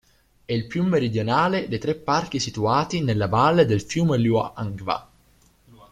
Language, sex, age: Italian, male, 19-29